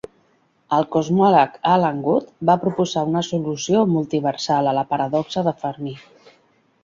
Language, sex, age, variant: Catalan, female, 50-59, Central